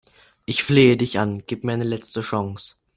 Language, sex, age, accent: German, male, under 19, Deutschland Deutsch